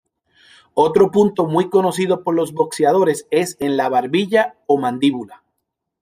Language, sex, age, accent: Spanish, male, 40-49, Caribe: Cuba, Venezuela, Puerto Rico, República Dominicana, Panamá, Colombia caribeña, México caribeño, Costa del golfo de México